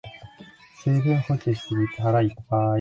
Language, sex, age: Japanese, male, 19-29